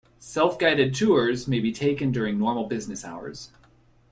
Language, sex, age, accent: English, male, 30-39, United States English